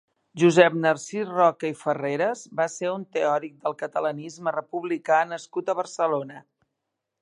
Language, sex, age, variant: Catalan, female, 50-59, Central